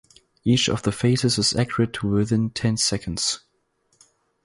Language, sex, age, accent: English, male, under 19, German English